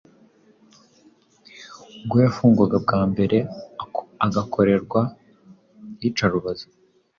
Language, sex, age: Kinyarwanda, male, 19-29